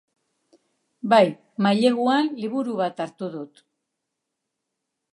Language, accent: Basque, Mendebalekoa (Araba, Bizkaia, Gipuzkoako mendebaleko herri batzuk)